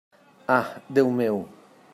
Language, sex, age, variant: Catalan, male, 50-59, Central